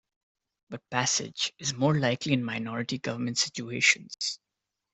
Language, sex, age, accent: English, male, 19-29, India and South Asia (India, Pakistan, Sri Lanka)